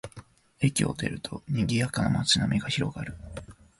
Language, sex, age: Japanese, male, 19-29